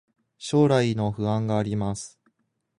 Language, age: Japanese, 19-29